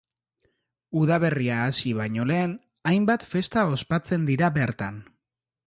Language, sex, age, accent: Basque, male, 30-39, Erdialdekoa edo Nafarra (Gipuzkoa, Nafarroa)